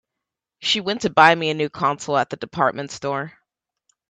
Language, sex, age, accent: English, female, 30-39, United States English